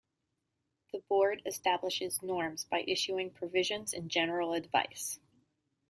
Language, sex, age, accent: English, female, 30-39, United States English